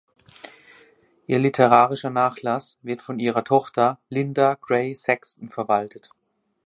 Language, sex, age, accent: German, male, 30-39, Deutschland Deutsch